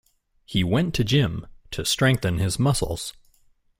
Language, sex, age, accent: English, male, 19-29, United States English